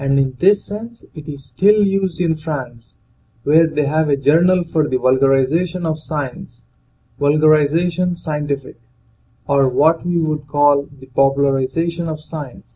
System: none